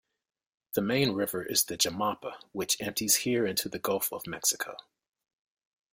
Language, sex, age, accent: English, male, 50-59, United States English